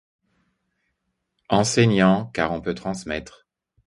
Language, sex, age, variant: French, male, 50-59, Français de métropole